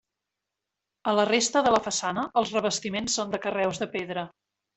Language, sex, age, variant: Catalan, female, 40-49, Central